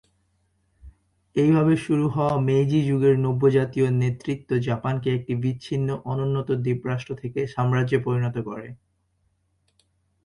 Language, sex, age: Bengali, male, 19-29